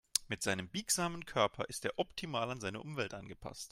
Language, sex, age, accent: German, male, 19-29, Deutschland Deutsch